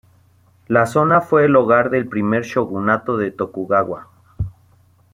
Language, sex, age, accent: Spanish, male, 30-39, México